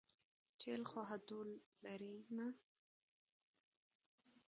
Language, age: Pashto, under 19